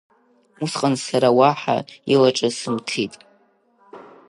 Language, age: Abkhazian, under 19